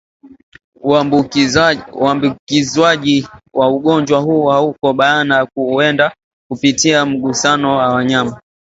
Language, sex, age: Swahili, male, 19-29